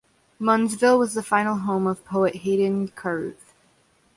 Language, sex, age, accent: English, female, under 19, United States English